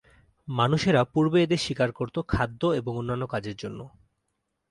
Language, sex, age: Bengali, male, 19-29